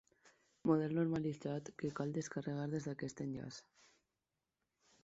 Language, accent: Catalan, valencià; apitxat